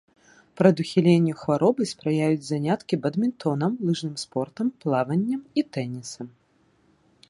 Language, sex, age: Belarusian, female, 30-39